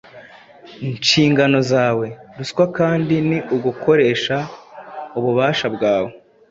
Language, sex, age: Kinyarwanda, male, 19-29